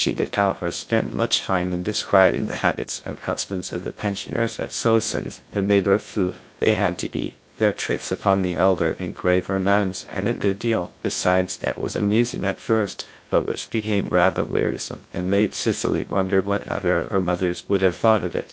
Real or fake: fake